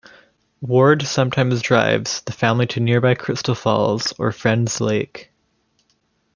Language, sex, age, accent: English, male, 19-29, Canadian English